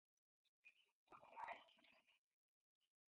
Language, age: English, 19-29